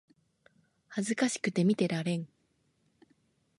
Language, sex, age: Japanese, female, under 19